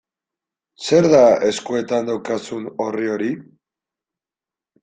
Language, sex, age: Basque, male, 19-29